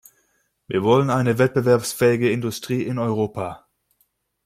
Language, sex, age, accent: German, male, 19-29, Deutschland Deutsch